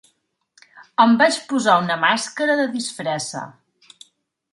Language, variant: Catalan, Central